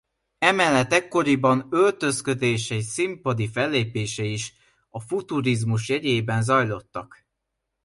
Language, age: Hungarian, 19-29